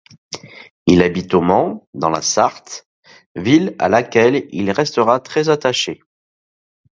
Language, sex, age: French, male, 40-49